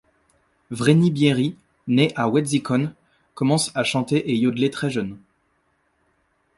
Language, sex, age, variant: French, male, 19-29, Français de métropole